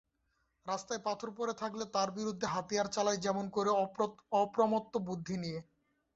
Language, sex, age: Bengali, male, 19-29